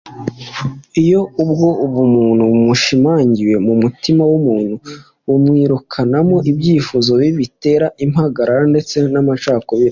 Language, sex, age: Kinyarwanda, male, 19-29